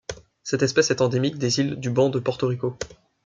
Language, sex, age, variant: French, male, 19-29, Français de métropole